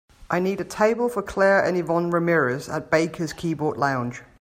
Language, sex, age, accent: English, female, 30-39, England English